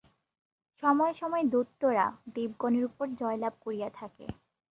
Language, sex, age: Bengali, female, 19-29